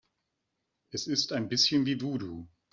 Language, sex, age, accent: German, male, 40-49, Deutschland Deutsch